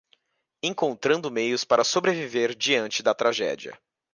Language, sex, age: Portuguese, male, 19-29